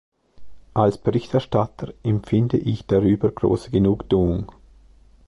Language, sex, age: German, male, 30-39